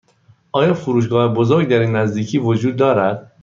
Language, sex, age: Persian, male, 30-39